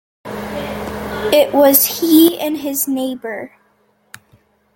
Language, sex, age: English, female, under 19